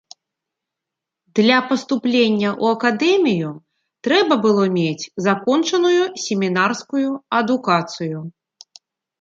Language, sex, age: Belarusian, female, 40-49